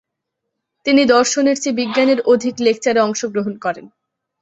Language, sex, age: Bengali, female, under 19